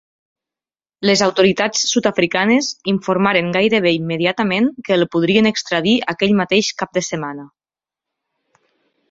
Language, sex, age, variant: Catalan, female, 30-39, Nord-Occidental